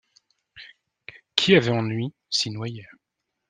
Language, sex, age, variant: French, male, 19-29, Français de métropole